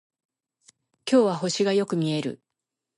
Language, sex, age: Japanese, female, 60-69